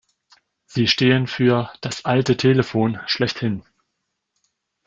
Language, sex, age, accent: German, male, 30-39, Deutschland Deutsch